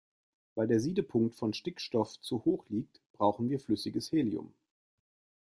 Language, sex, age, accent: German, male, 40-49, Deutschland Deutsch